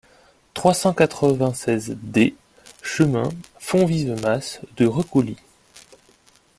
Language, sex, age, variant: French, male, 19-29, Français de métropole